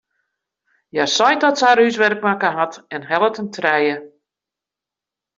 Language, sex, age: Western Frisian, female, 60-69